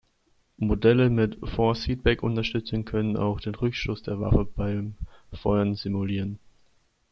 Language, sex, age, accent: German, male, 19-29, Deutschland Deutsch